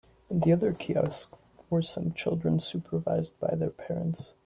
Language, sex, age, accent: English, male, 19-29, United States English